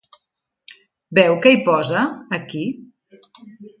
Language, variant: Catalan, Central